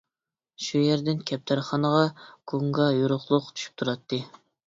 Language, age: Uyghur, 30-39